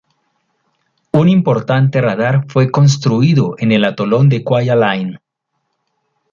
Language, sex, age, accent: Spanish, male, 50-59, Andino-Pacífico: Colombia, Perú, Ecuador, oeste de Bolivia y Venezuela andina